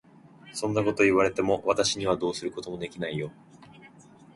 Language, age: Japanese, under 19